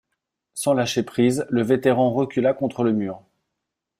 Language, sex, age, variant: French, male, 40-49, Français de métropole